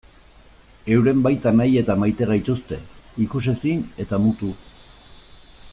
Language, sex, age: Basque, male, 50-59